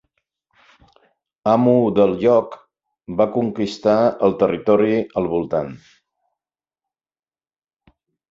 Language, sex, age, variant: Catalan, male, 60-69, Central